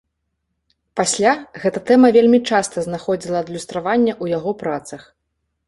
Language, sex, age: Belarusian, female, 30-39